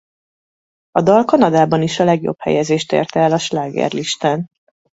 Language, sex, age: Hungarian, female, 30-39